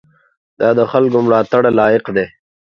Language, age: Pashto, 30-39